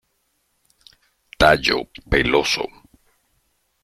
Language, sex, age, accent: Spanish, male, 50-59, América central